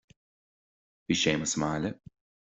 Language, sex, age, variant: Irish, male, 19-29, Gaeilge Chonnacht